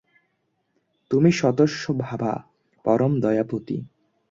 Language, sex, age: Bengali, male, under 19